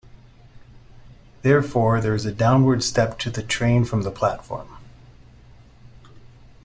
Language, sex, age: English, male, 40-49